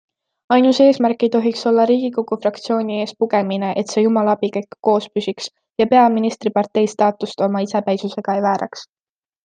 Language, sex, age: Estonian, female, 19-29